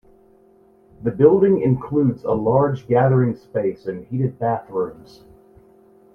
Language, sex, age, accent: English, male, 40-49, United States English